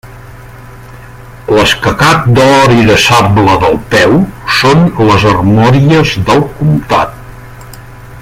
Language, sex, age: Catalan, male, 60-69